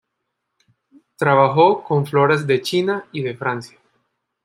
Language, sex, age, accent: Spanish, male, 30-39, Caribe: Cuba, Venezuela, Puerto Rico, República Dominicana, Panamá, Colombia caribeña, México caribeño, Costa del golfo de México